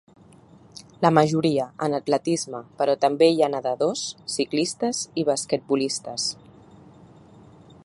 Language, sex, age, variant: Catalan, female, 30-39, Central